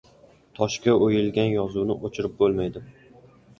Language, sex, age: Uzbek, male, 19-29